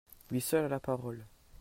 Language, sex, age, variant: French, male, under 19, Français de métropole